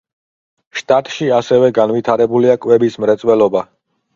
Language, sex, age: Georgian, male, 30-39